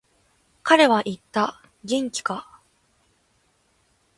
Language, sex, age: Japanese, female, under 19